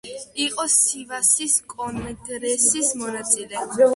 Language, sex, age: Georgian, female, under 19